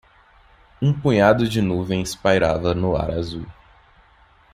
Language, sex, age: Portuguese, male, 19-29